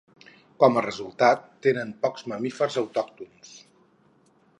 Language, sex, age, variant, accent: Catalan, male, 50-59, Central, central